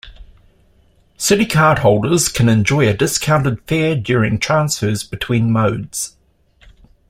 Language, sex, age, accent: English, male, 50-59, New Zealand English